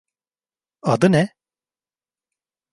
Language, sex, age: Turkish, male, 30-39